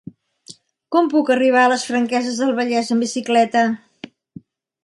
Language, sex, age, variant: Catalan, female, 60-69, Central